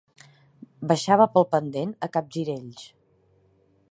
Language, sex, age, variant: Catalan, female, 40-49, Central